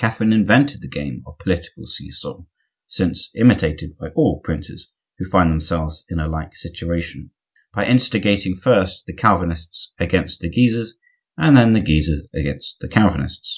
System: none